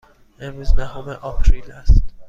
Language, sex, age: Persian, male, 30-39